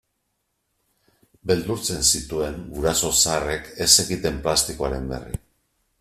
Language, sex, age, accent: Basque, male, 50-59, Mendebalekoa (Araba, Bizkaia, Gipuzkoako mendebaleko herri batzuk)